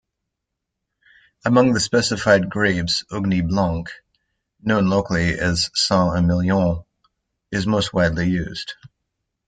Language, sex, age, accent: English, male, 40-49, United States English